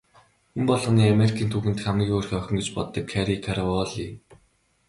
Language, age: Mongolian, 19-29